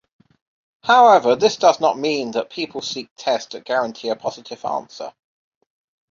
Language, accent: English, England English